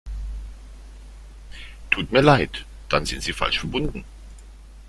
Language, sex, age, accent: German, male, 40-49, Deutschland Deutsch